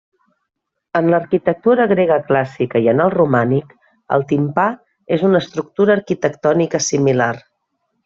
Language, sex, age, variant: Catalan, female, 40-49, Central